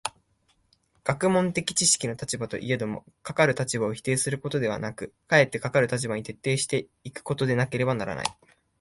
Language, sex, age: Japanese, male, 19-29